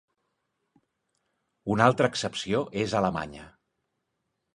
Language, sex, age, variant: Catalan, male, 40-49, Central